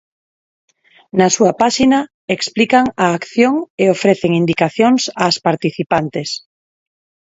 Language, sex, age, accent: Galician, female, 40-49, Neofalante